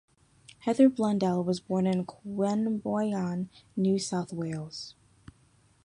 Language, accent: English, United States English